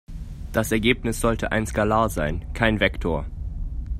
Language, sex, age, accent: German, male, under 19, Deutschland Deutsch